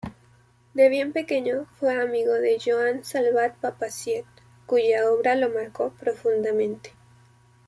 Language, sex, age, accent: Spanish, female, 19-29, México